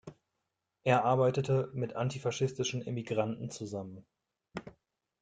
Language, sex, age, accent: German, male, 30-39, Deutschland Deutsch